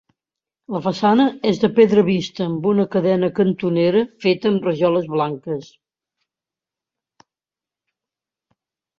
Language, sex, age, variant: Catalan, female, 70-79, Central